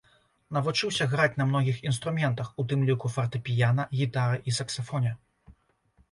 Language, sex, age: Belarusian, male, 30-39